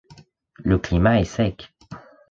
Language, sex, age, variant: French, male, under 19, Français de métropole